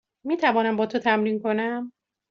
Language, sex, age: Persian, female, 40-49